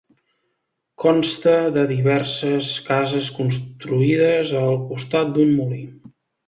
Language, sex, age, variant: Catalan, male, 30-39, Central